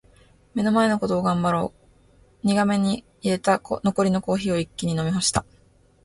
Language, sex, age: Japanese, female, 19-29